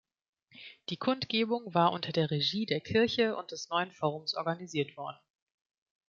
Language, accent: German, Deutschland Deutsch